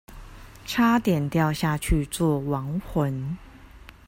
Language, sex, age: Chinese, female, 30-39